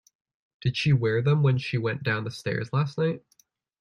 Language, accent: English, United States English